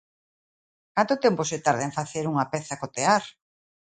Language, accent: Galician, Atlántico (seseo e gheada)